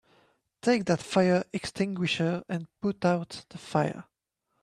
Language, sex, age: English, male, 19-29